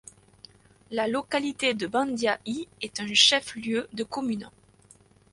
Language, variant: French, Français de métropole